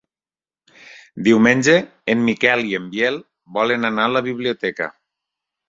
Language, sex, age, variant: Catalan, male, 30-39, Septentrional